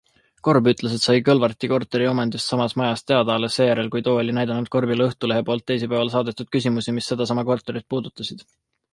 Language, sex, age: Estonian, male, 19-29